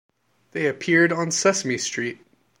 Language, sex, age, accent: English, male, 30-39, United States English